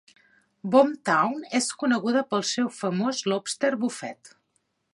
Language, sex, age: Catalan, female, 40-49